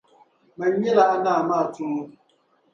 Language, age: Dagbani, 19-29